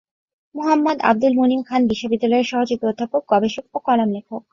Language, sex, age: Bengali, female, 19-29